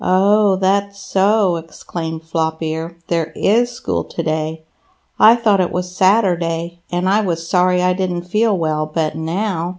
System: none